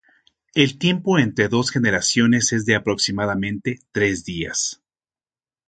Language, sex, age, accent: Spanish, male, 50-59, México